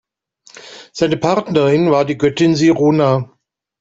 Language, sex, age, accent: German, male, 50-59, Deutschland Deutsch